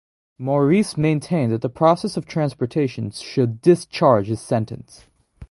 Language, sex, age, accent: English, male, under 19, United States English